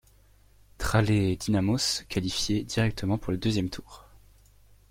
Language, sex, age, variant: French, male, 19-29, Français de métropole